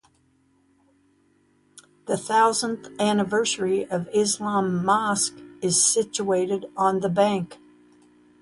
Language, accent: English, United States English